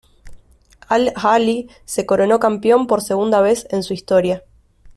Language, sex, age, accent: Spanish, female, 19-29, Rioplatense: Argentina, Uruguay, este de Bolivia, Paraguay